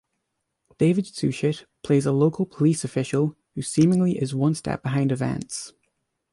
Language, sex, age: English, male, under 19